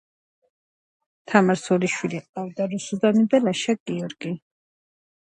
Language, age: Georgian, 40-49